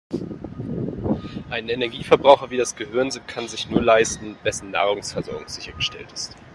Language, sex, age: German, male, 19-29